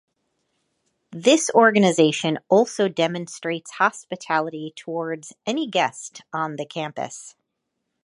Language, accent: English, United States English